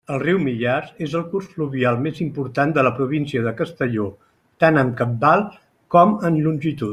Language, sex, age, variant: Catalan, male, 60-69, Central